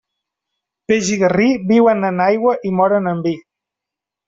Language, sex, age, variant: Catalan, male, 30-39, Central